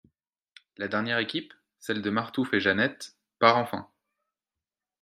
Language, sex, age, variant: French, male, 19-29, Français de métropole